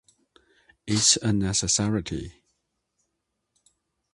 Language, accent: English, Singaporean English